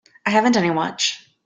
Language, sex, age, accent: English, female, 30-39, United States English